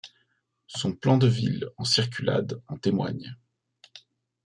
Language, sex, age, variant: French, male, 30-39, Français de métropole